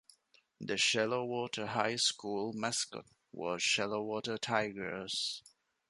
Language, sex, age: English, male, 30-39